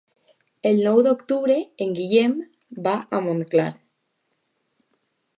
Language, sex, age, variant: Catalan, female, under 19, Alacantí